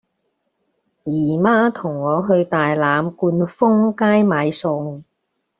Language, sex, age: Cantonese, female, 70-79